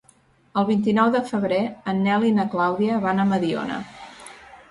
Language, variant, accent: Catalan, Central, central